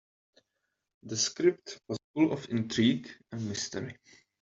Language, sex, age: English, male, 30-39